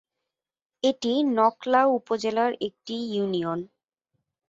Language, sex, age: Bengali, female, 19-29